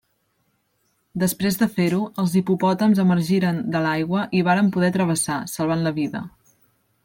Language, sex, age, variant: Catalan, female, 19-29, Central